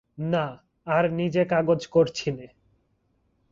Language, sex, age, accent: Bengali, male, 19-29, প্রমিত; শুদ্ধ